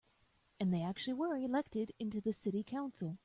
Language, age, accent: English, 30-39, United States English